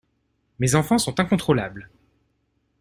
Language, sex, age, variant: French, male, 30-39, Français de métropole